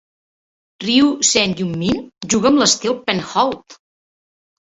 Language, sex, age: Catalan, female, 50-59